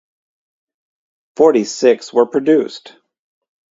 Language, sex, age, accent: English, male, 30-39, United States English